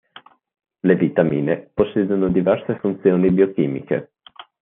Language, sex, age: Italian, male, under 19